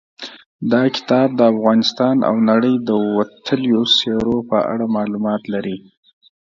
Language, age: Pashto, 30-39